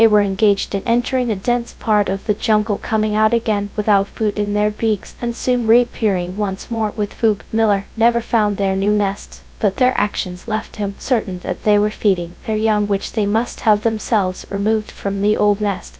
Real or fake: fake